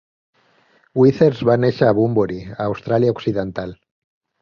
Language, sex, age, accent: Catalan, male, 40-49, Català central